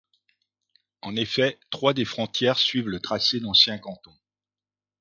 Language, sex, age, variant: French, male, 50-59, Français de métropole